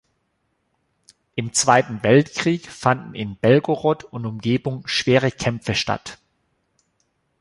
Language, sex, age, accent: German, male, 40-49, Deutschland Deutsch